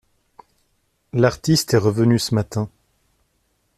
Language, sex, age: French, male, 30-39